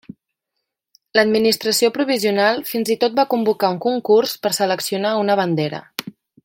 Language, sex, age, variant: Catalan, female, 19-29, Central